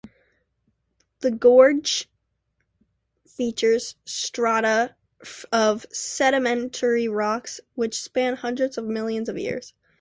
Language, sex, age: English, female, under 19